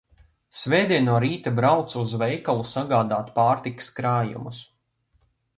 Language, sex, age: Latvian, male, 19-29